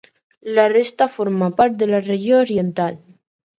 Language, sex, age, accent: Catalan, female, under 19, aprenent (recent, des del castellà)